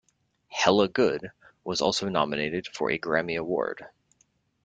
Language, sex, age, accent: English, male, 30-39, United States English